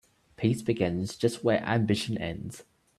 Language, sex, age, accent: English, male, 19-29, Australian English